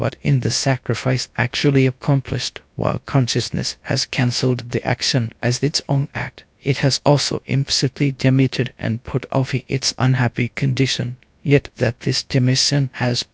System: TTS, GradTTS